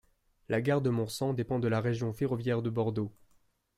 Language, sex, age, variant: French, male, 19-29, Français de métropole